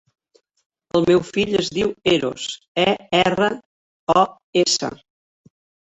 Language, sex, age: Catalan, female, 60-69